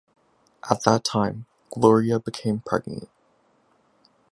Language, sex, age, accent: English, male, 19-29, Canadian English